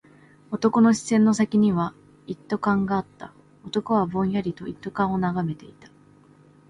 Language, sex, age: Japanese, female, 19-29